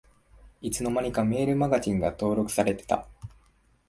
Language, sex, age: Japanese, male, 19-29